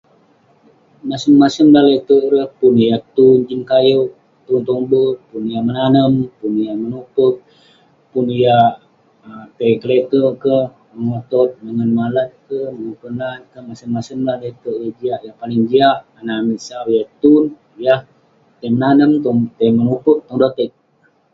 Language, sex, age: Western Penan, male, 19-29